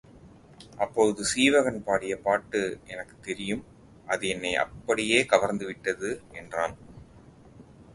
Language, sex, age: Tamil, male, 40-49